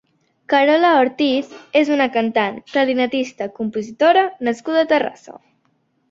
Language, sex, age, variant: Catalan, female, under 19, Central